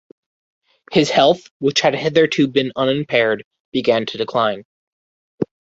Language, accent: English, United States English